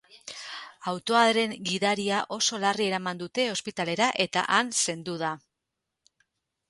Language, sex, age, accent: Basque, female, 40-49, Mendebalekoa (Araba, Bizkaia, Gipuzkoako mendebaleko herri batzuk)